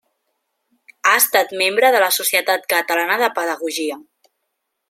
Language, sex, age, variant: Catalan, female, 19-29, Central